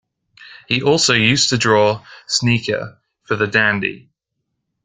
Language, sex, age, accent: English, male, 19-29, England English